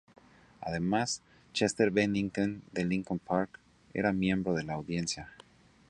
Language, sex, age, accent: Spanish, male, 30-39, México